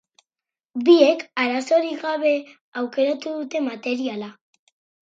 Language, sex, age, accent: Basque, female, under 19, Erdialdekoa edo Nafarra (Gipuzkoa, Nafarroa)